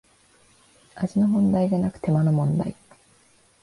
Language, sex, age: Japanese, female, 19-29